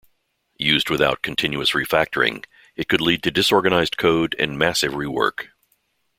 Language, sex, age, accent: English, male, 60-69, United States English